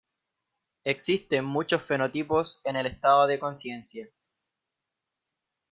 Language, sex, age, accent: Spanish, male, 19-29, Chileno: Chile, Cuyo